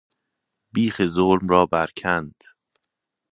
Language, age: Persian, 30-39